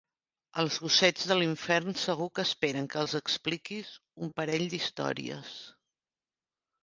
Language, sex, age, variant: Catalan, female, 50-59, Central